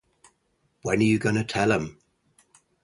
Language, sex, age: English, male, 50-59